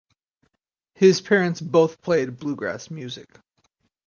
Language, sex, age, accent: English, male, 30-39, United States English